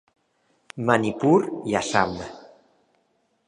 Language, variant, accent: Catalan, Valencià central, valencià